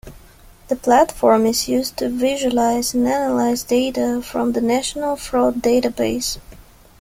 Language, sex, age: English, female, 19-29